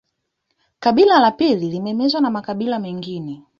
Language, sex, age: Swahili, female, 19-29